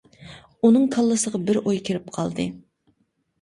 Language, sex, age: Uyghur, female, 19-29